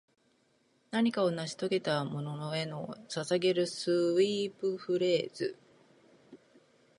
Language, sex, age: Japanese, female, 50-59